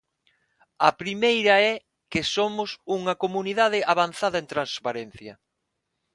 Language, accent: Galician, Normativo (estándar); Neofalante